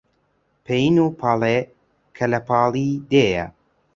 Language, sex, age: Central Kurdish, male, 19-29